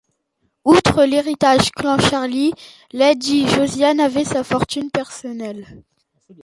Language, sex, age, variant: French, male, 40-49, Français de métropole